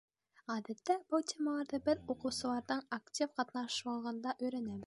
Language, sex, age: Bashkir, female, under 19